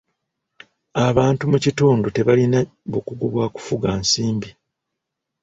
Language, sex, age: Ganda, male, 40-49